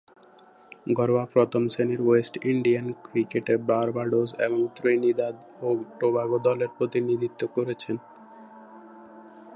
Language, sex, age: Bengali, male, 19-29